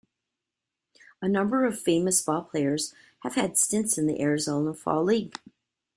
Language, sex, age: English, female, 50-59